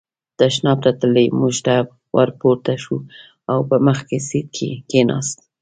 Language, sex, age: Pashto, female, 50-59